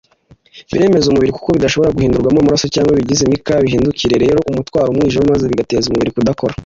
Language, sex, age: Kinyarwanda, male, 19-29